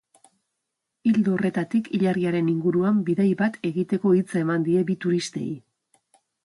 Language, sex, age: Basque, female, 40-49